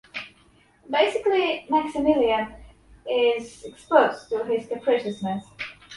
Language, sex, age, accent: English, female, 19-29, England English